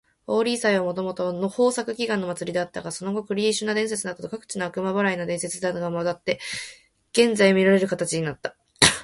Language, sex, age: Japanese, female, 19-29